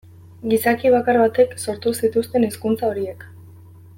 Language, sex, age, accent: Basque, female, 19-29, Erdialdekoa edo Nafarra (Gipuzkoa, Nafarroa)